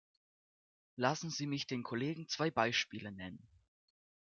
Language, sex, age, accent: German, male, under 19, Deutschland Deutsch